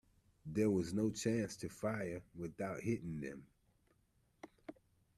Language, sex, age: English, male, 50-59